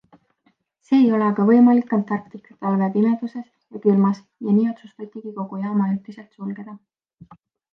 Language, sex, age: Estonian, female, 19-29